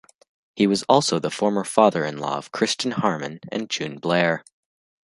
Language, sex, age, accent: English, female, under 19, United States English